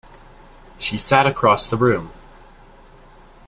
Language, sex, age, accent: English, male, under 19, United States English